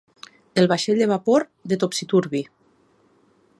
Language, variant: Catalan, Septentrional